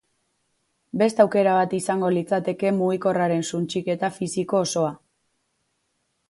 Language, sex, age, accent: Basque, female, 19-29, Mendebalekoa (Araba, Bizkaia, Gipuzkoako mendebaleko herri batzuk)